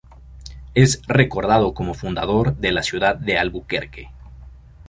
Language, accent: Spanish, México